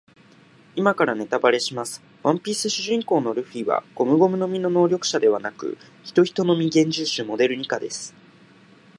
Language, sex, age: Japanese, male, 19-29